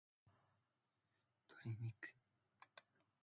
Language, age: Japanese, 19-29